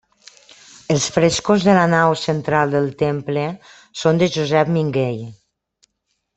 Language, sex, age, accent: Catalan, female, 40-49, valencià